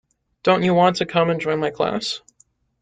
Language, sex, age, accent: English, male, 19-29, United States English